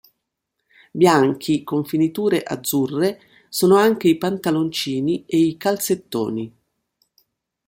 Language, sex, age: Italian, female, 60-69